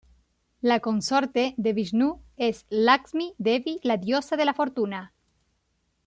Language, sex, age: Spanish, female, 30-39